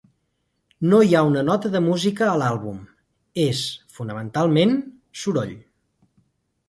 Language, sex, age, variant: Catalan, male, 40-49, Central